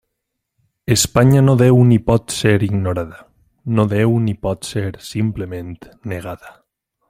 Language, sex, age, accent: Catalan, male, 19-29, valencià